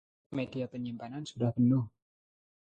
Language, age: Indonesian, 19-29